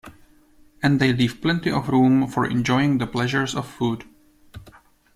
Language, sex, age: English, male, 30-39